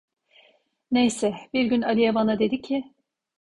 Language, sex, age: Turkish, female, 40-49